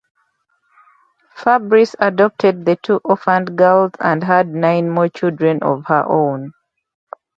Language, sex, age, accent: English, female, 19-29, England English